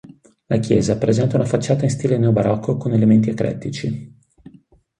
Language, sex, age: Italian, male, 40-49